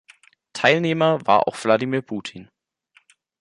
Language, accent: German, Deutschland Deutsch